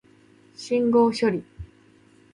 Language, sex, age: Japanese, female, 30-39